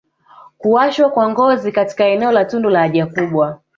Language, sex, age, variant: Swahili, female, 19-29, Kiswahili Sanifu (EA)